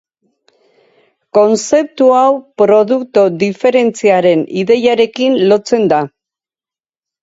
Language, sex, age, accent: Basque, female, 70-79, Erdialdekoa edo Nafarra (Gipuzkoa, Nafarroa)